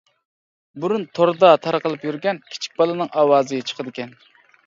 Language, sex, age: Uyghur, female, 40-49